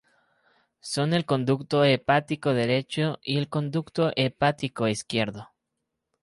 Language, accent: Spanish, México